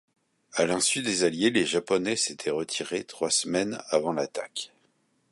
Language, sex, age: French, male, 40-49